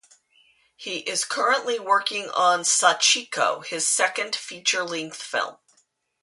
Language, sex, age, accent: English, female, 50-59, United States English